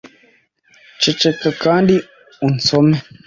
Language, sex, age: Kinyarwanda, male, 19-29